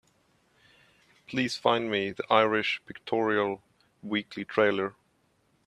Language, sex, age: English, male, 30-39